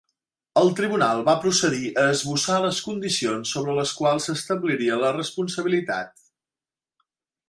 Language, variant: Catalan, Central